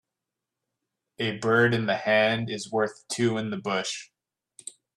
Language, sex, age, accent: English, male, 19-29, United States English